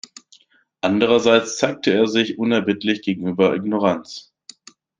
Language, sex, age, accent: German, male, 19-29, Deutschland Deutsch